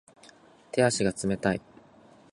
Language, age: Japanese, 19-29